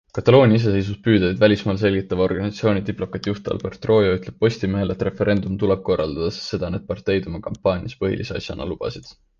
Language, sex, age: Estonian, male, 19-29